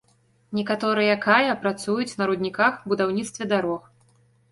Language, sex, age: Belarusian, female, 19-29